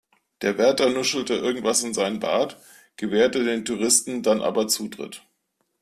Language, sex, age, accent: German, male, 40-49, Deutschland Deutsch